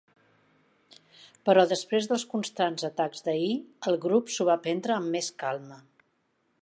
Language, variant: Catalan, Central